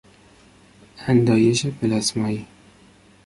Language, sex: Persian, male